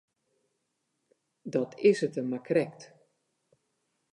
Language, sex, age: Western Frisian, female, 60-69